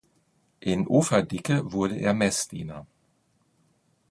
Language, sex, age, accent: German, male, 50-59, Deutschland Deutsch